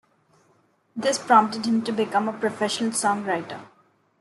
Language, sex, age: English, female, under 19